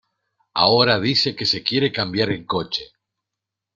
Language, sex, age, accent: Spanish, male, 50-59, Rioplatense: Argentina, Uruguay, este de Bolivia, Paraguay